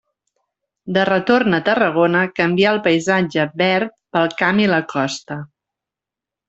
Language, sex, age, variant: Catalan, female, 40-49, Central